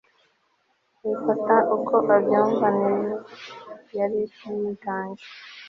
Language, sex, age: Kinyarwanda, female, 19-29